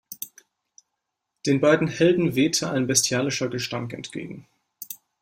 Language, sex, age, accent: German, male, 19-29, Deutschland Deutsch